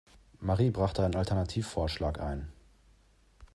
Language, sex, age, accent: German, male, 30-39, Deutschland Deutsch